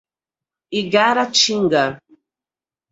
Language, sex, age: Portuguese, female, 40-49